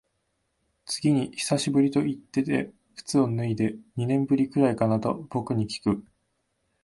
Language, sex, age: Japanese, male, 19-29